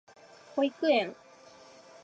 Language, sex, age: Japanese, female, 19-29